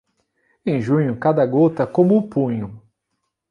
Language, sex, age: Portuguese, male, 30-39